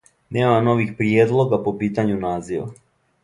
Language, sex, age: Serbian, male, 19-29